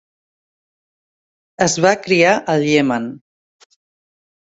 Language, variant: Catalan, Central